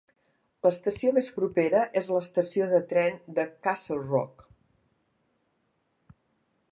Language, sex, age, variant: Catalan, female, 60-69, Central